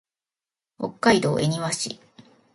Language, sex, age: Japanese, female, 40-49